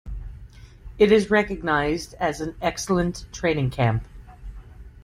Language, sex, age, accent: English, female, 40-49, United States English